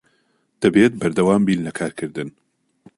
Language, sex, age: Central Kurdish, male, 30-39